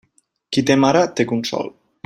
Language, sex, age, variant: Catalan, male, 19-29, Central